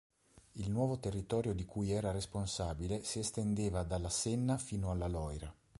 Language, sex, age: Italian, male, 40-49